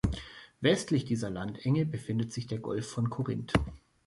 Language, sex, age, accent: German, male, 30-39, Deutschland Deutsch